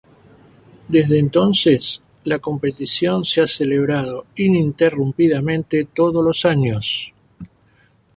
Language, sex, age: Spanish, male, 70-79